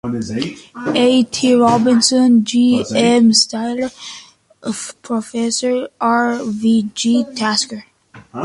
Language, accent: English, United States English